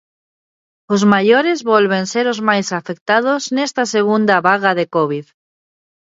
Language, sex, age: Galician, female, 30-39